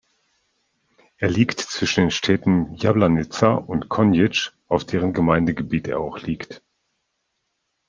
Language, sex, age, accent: German, male, 40-49, Deutschland Deutsch